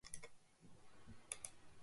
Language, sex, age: Basque, female, 50-59